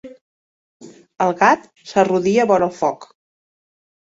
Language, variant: Catalan, Central